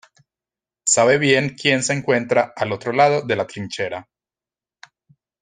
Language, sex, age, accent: Spanish, male, 40-49, Andino-Pacífico: Colombia, Perú, Ecuador, oeste de Bolivia y Venezuela andina